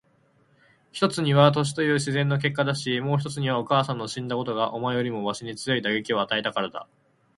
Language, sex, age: Japanese, male, 19-29